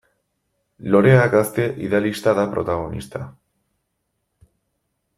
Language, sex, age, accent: Basque, male, 19-29, Erdialdekoa edo Nafarra (Gipuzkoa, Nafarroa)